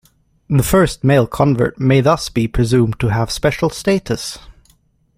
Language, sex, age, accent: English, male, 19-29, England English